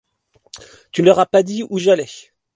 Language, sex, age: French, male, 40-49